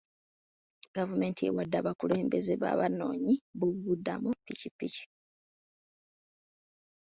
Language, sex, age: Ganda, female, 30-39